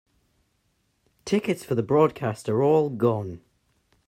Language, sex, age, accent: English, male, under 19, England English